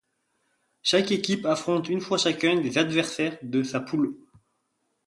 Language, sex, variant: French, male, Français de métropole